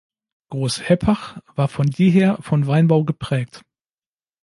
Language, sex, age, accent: German, male, 40-49, Deutschland Deutsch